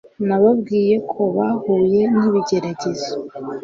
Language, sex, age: Kinyarwanda, female, 19-29